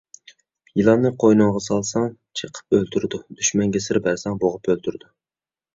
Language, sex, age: Uyghur, male, 19-29